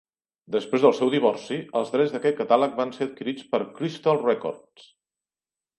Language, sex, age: Catalan, male, 40-49